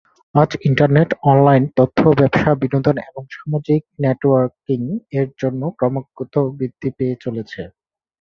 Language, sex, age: Bengali, male, 19-29